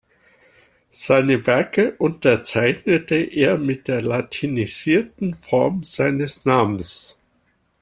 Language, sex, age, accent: German, male, 60-69, Deutschland Deutsch